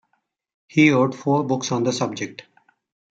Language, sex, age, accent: English, male, 40-49, India and South Asia (India, Pakistan, Sri Lanka)